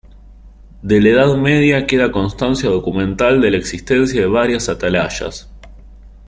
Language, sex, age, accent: Spanish, male, 19-29, Rioplatense: Argentina, Uruguay, este de Bolivia, Paraguay